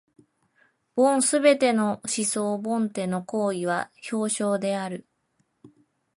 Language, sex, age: Japanese, female, 19-29